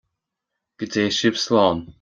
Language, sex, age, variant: Irish, male, 30-39, Gaeilge Chonnacht